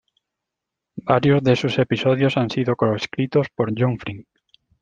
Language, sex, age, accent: Spanish, male, 30-39, España: Sur peninsular (Andalucia, Extremadura, Murcia)